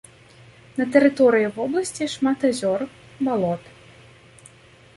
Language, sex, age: Belarusian, female, 30-39